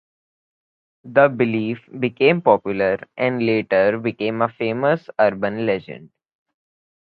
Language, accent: English, India and South Asia (India, Pakistan, Sri Lanka)